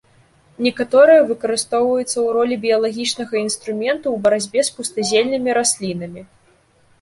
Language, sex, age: Belarusian, female, 19-29